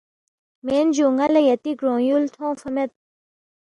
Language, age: Balti, 19-29